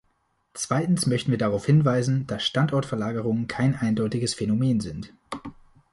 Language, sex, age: German, male, 19-29